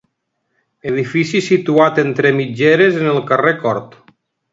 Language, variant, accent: Catalan, Nord-Occidental, nord-occidental